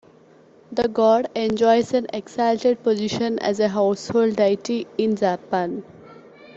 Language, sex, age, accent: English, female, 19-29, India and South Asia (India, Pakistan, Sri Lanka)